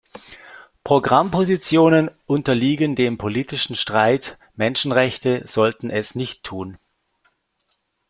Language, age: German, 50-59